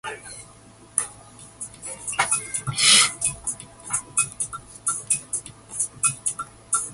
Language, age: English, 19-29